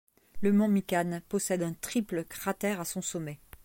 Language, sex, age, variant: French, female, 50-59, Français de métropole